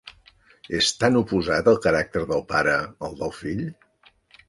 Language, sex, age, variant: Catalan, male, 60-69, Central